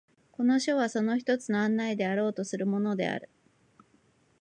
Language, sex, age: Japanese, female, 40-49